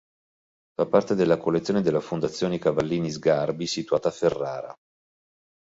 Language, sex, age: Italian, male, 40-49